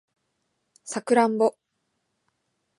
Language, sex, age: Japanese, female, 19-29